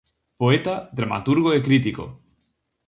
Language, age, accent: Galician, 19-29, Atlántico (seseo e gheada)